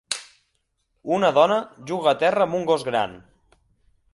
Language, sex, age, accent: Catalan, male, 19-29, central; nord-occidental